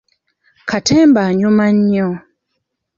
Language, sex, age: Ganda, female, 30-39